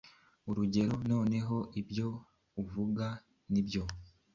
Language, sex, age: Kinyarwanda, male, 19-29